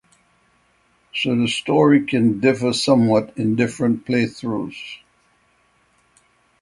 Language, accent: English, United States English